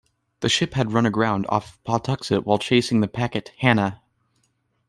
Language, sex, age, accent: English, male, under 19, United States English